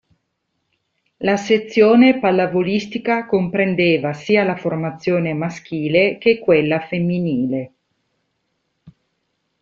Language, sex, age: Italian, female, 40-49